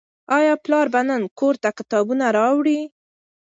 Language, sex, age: Pashto, female, 19-29